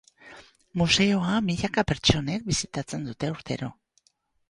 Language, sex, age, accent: Basque, female, 50-59, Erdialdekoa edo Nafarra (Gipuzkoa, Nafarroa)